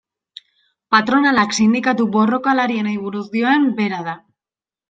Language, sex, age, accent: Basque, female, 19-29, Erdialdekoa edo Nafarra (Gipuzkoa, Nafarroa)